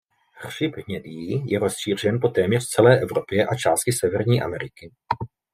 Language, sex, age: Czech, male, 30-39